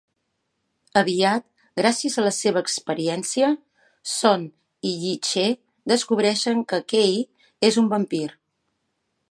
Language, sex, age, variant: Catalan, female, 50-59, Balear